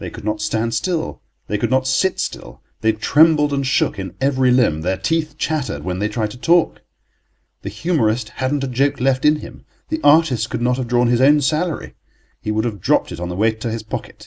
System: none